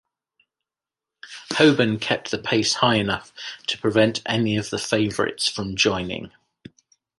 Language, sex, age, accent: English, male, 50-59, England English